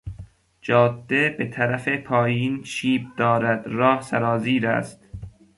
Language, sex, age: Persian, male, under 19